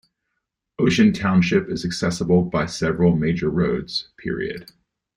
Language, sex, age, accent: English, male, 40-49, United States English